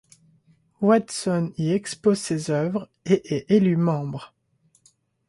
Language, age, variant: French, 19-29, Français de métropole